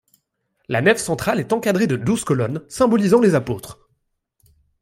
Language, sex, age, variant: French, male, 19-29, Français de métropole